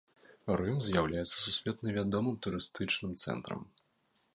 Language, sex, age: Belarusian, male, 19-29